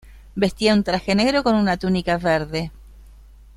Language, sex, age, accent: Spanish, female, 60-69, Rioplatense: Argentina, Uruguay, este de Bolivia, Paraguay